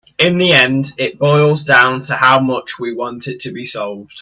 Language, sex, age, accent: English, male, under 19, England English